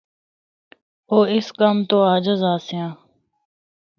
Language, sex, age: Northern Hindko, female, 19-29